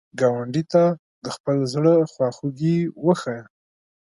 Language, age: Pashto, 19-29